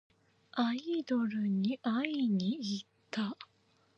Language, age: Japanese, 19-29